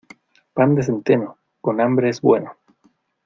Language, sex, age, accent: Spanish, male, 19-29, Chileno: Chile, Cuyo